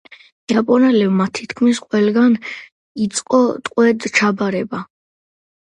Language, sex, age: Georgian, female, 30-39